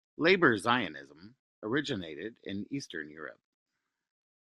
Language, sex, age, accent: English, male, 30-39, United States English